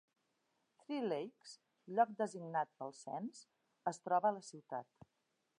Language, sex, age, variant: Catalan, female, 60-69, Central